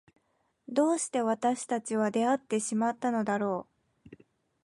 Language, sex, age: Japanese, female, 19-29